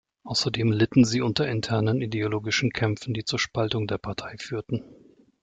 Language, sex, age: German, male, 30-39